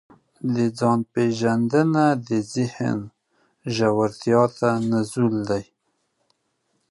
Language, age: Pashto, 40-49